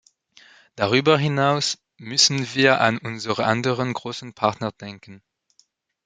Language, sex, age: German, male, 19-29